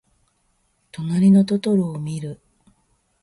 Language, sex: Japanese, female